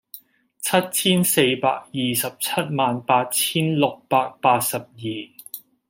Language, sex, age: Cantonese, male, 30-39